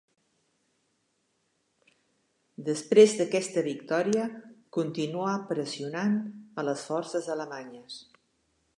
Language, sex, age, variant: Catalan, female, 70-79, Central